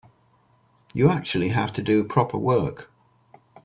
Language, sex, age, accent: English, male, 60-69, England English